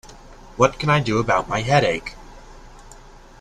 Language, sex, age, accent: English, male, under 19, United States English